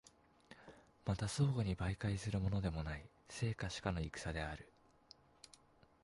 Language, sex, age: Japanese, male, 19-29